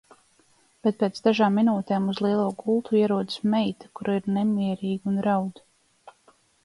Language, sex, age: Latvian, female, 30-39